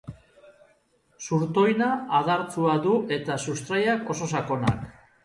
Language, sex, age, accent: Basque, male, 40-49, Mendebalekoa (Araba, Bizkaia, Gipuzkoako mendebaleko herri batzuk)